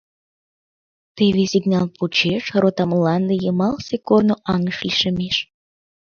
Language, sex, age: Mari, female, under 19